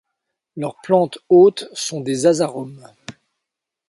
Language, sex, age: French, male, 50-59